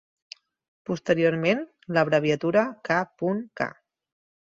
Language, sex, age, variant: Catalan, female, 30-39, Central